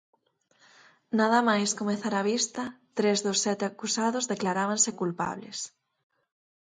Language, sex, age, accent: Galician, female, 30-39, Normativo (estándar)